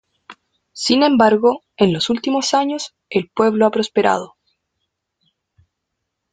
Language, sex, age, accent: Spanish, female, 19-29, Chileno: Chile, Cuyo